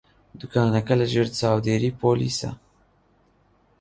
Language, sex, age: Central Kurdish, male, 19-29